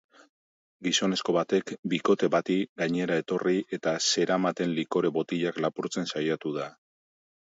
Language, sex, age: Basque, male, 50-59